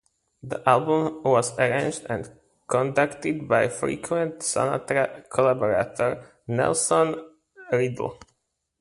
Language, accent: English, Irish English